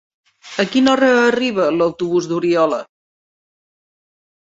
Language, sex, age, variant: Catalan, female, 50-59, Central